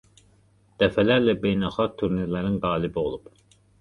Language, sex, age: Azerbaijani, male, 30-39